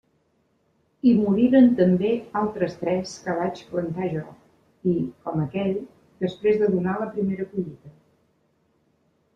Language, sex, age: Catalan, female, 70-79